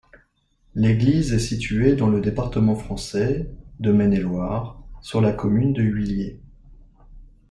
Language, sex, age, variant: French, male, 30-39, Français de métropole